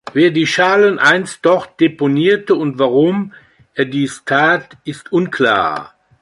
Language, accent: German, Deutschland Deutsch